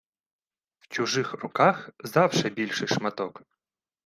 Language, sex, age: Ukrainian, male, 30-39